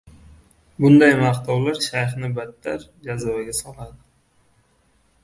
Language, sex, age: Uzbek, male, 19-29